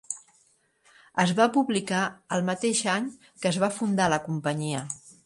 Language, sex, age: Catalan, female, 60-69